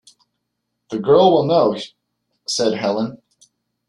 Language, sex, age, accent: English, male, 40-49, United States English